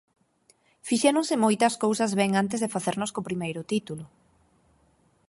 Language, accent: Galician, Normativo (estándar)